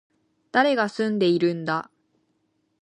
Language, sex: Japanese, female